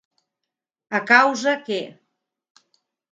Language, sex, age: Catalan, female, 50-59